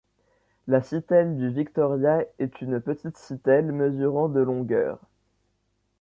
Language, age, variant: French, under 19, Français de métropole